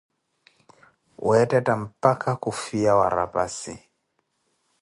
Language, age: Koti, 30-39